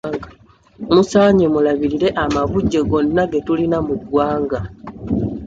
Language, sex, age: Ganda, male, 19-29